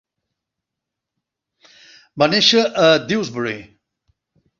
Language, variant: Catalan, Septentrional